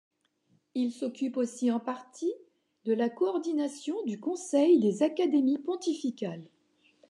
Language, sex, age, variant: French, female, 50-59, Français de métropole